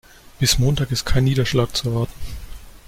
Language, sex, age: German, male, 19-29